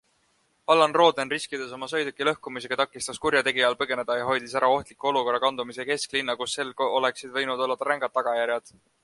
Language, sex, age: Estonian, male, 19-29